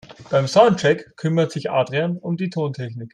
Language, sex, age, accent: German, male, 19-29, Österreichisches Deutsch